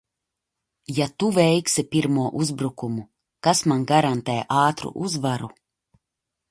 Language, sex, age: Latvian, female, 40-49